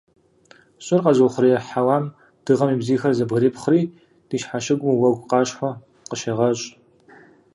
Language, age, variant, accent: Kabardian, 19-29, Адыгэбзэ (Къэбэрдей, Кирил, псоми зэдай), Джылэхъстэней (Gilahsteney)